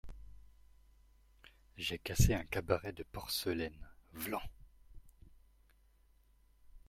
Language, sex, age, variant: French, male, 19-29, Français de métropole